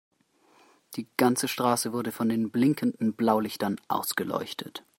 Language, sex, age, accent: German, male, under 19, Deutschland Deutsch